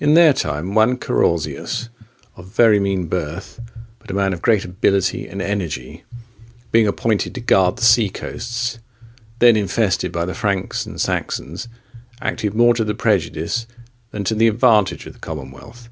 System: none